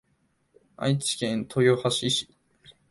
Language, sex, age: Japanese, male, 19-29